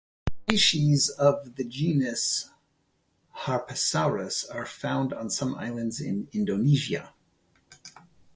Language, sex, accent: English, male, United States English